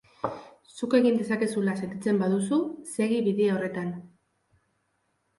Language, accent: Basque, Mendebalekoa (Araba, Bizkaia, Gipuzkoako mendebaleko herri batzuk)